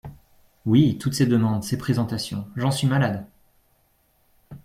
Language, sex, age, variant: French, male, 30-39, Français de métropole